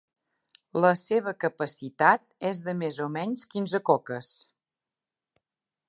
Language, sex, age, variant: Catalan, female, 50-59, Nord-Occidental